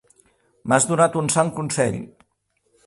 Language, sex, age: Catalan, male, 60-69